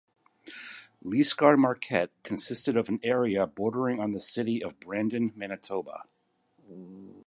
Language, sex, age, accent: English, male, 50-59, United States English